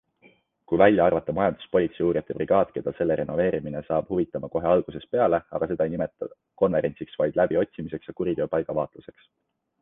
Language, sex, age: Estonian, male, 19-29